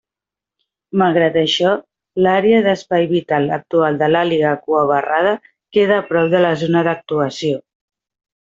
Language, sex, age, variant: Catalan, female, 30-39, Central